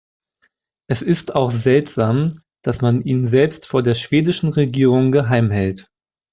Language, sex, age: German, male, 19-29